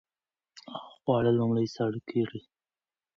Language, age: Pashto, 19-29